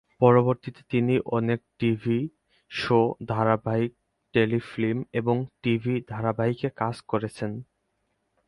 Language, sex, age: Bengali, male, 19-29